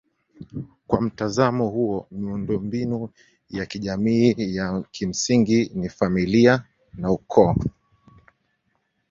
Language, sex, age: Swahili, male, 30-39